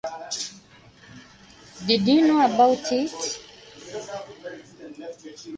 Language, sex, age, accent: English, female, 19-29, United States English